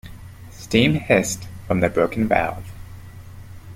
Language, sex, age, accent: English, male, 30-39, United States English